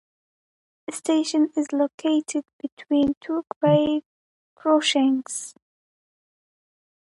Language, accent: English, United States English